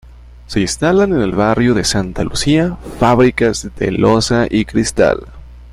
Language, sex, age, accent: Spanish, male, 19-29, México